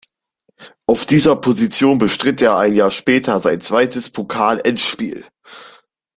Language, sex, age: German, male, under 19